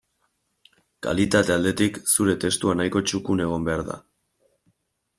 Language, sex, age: Basque, male, 19-29